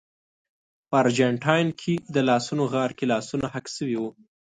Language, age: Pashto, 19-29